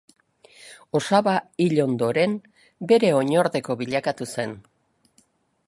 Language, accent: Basque, Erdialdekoa edo Nafarra (Gipuzkoa, Nafarroa)